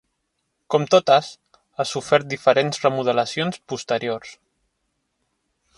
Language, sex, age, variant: Catalan, male, 30-39, Central